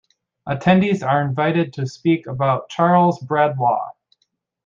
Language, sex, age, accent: English, male, 19-29, United States English